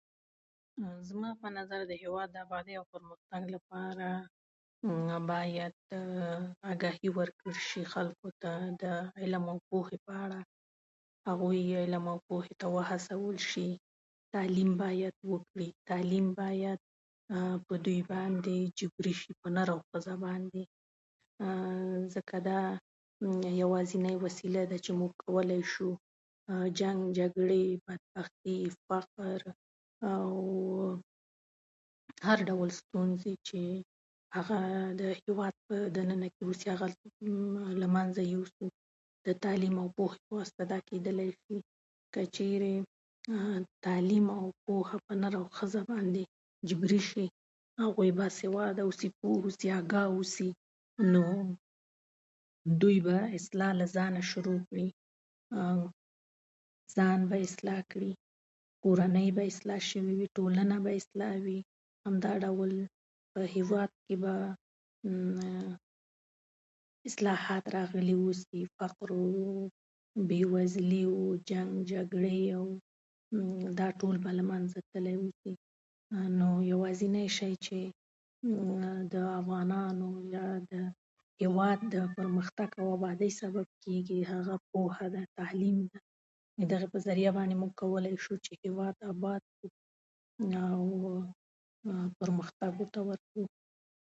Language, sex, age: Pashto, female, 30-39